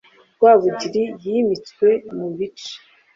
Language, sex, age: Kinyarwanda, female, 30-39